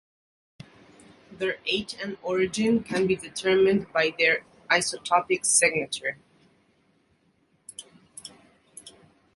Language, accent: English, United States English